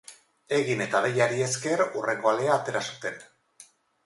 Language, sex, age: Basque, female, 50-59